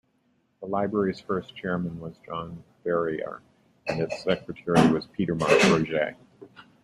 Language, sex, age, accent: English, male, 60-69, United States English